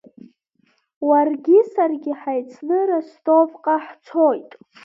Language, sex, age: Abkhazian, female, under 19